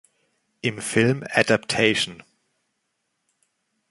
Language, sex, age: German, male, 30-39